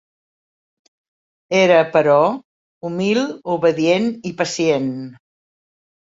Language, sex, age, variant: Catalan, female, 70-79, Central